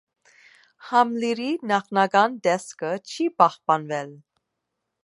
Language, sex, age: Armenian, female, 30-39